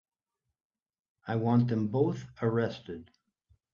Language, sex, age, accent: English, male, 60-69, United States English